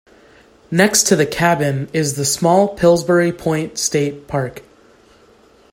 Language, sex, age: English, male, 19-29